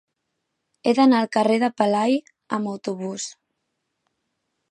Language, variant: Catalan, Central